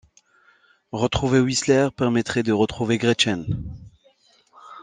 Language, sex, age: French, male, 30-39